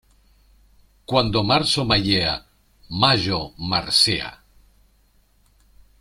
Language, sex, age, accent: Spanish, male, 50-59, Rioplatense: Argentina, Uruguay, este de Bolivia, Paraguay